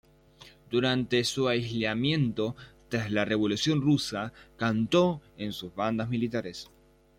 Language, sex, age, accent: Spanish, male, under 19, Rioplatense: Argentina, Uruguay, este de Bolivia, Paraguay